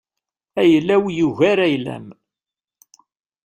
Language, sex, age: Kabyle, male, 50-59